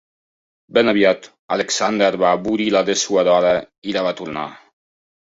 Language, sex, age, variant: Catalan, male, 19-29, Septentrional